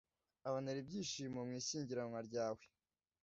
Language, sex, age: Kinyarwanda, male, under 19